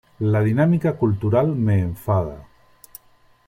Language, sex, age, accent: Spanish, male, 60-69, España: Islas Canarias